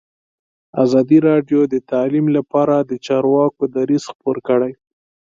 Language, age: Pashto, 19-29